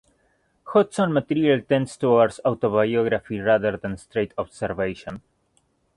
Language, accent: English, West Indies and Bermuda (Bahamas, Bermuda, Jamaica, Trinidad)